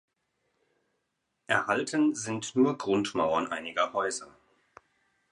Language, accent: German, Deutschland Deutsch